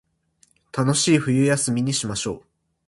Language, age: Japanese, 19-29